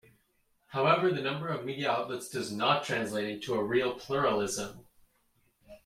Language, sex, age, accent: English, male, 30-39, United States English